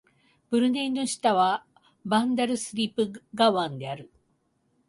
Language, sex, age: Japanese, female, 50-59